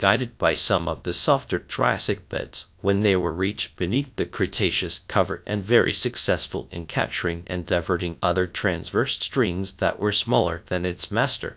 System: TTS, GradTTS